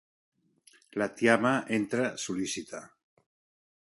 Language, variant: Catalan, Central